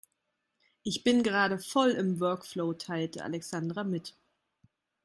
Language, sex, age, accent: German, female, 30-39, Deutschland Deutsch